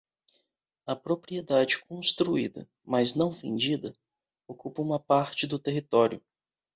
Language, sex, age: Portuguese, male, 19-29